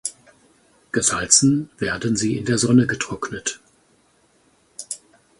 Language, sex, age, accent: German, male, 50-59, Deutschland Deutsch